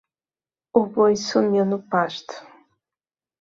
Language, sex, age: Portuguese, female, 19-29